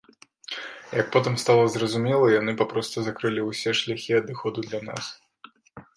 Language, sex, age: Belarusian, male, 19-29